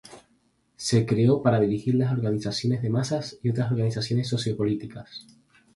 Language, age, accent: Spanish, 19-29, España: Islas Canarias